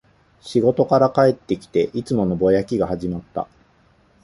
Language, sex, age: Japanese, male, 50-59